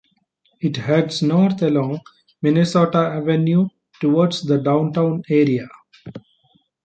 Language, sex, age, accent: English, male, 30-39, India and South Asia (India, Pakistan, Sri Lanka)